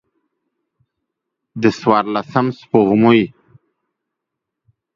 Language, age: Pashto, 30-39